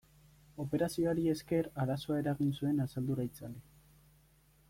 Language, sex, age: Basque, male, 19-29